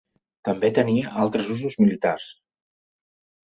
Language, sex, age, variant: Catalan, male, 40-49, Central